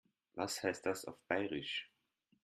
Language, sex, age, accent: German, male, 30-39, Österreichisches Deutsch